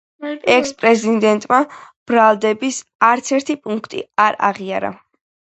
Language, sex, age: Georgian, female, 19-29